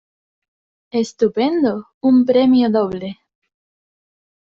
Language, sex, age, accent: Spanish, female, under 19, España: Sur peninsular (Andalucia, Extremadura, Murcia)